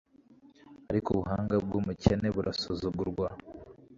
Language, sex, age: Kinyarwanda, male, 19-29